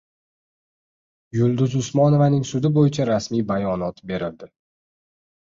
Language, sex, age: Uzbek, male, under 19